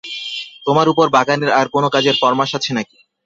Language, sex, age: Bengali, male, 19-29